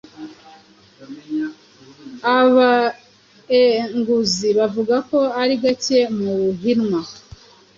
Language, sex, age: Kinyarwanda, female, 50-59